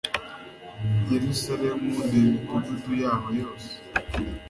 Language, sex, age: Kinyarwanda, male, under 19